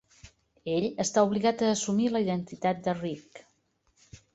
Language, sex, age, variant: Catalan, female, 60-69, Central